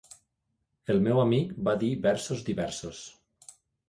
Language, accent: Catalan, nord-occidental; valencià; Tortosí